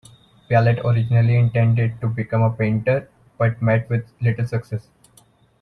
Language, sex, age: English, male, 19-29